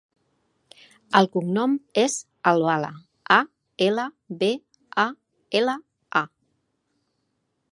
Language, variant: Catalan, Central